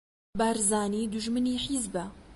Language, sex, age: Central Kurdish, female, 19-29